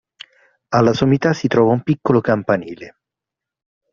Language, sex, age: Italian, male, 40-49